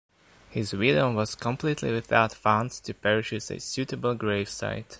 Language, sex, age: English, male, 19-29